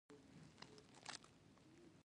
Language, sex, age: Pashto, female, 30-39